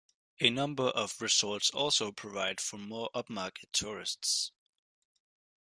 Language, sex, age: English, male, under 19